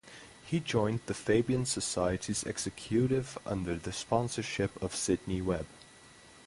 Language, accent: English, United States English; England English